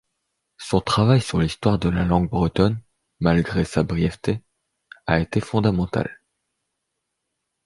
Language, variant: French, Français de métropole